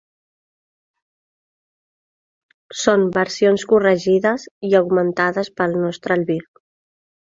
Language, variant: Catalan, Central